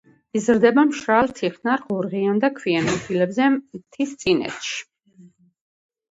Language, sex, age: Georgian, female, 50-59